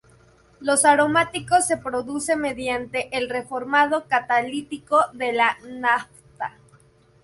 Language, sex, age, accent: Spanish, female, 19-29, México